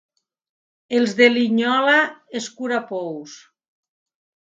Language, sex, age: Catalan, female, 50-59